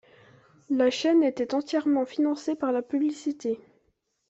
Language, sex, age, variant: French, female, 19-29, Français de métropole